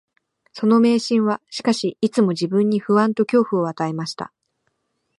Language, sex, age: Japanese, female, 19-29